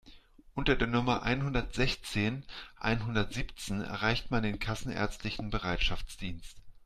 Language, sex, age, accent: German, male, 40-49, Deutschland Deutsch